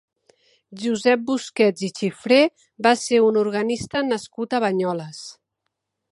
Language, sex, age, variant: Catalan, female, 40-49, Central